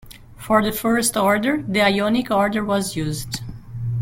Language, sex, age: English, female, 40-49